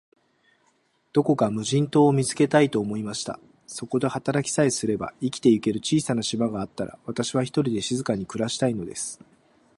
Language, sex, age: Japanese, male, 40-49